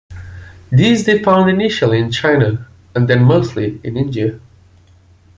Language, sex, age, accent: English, male, 19-29, United States English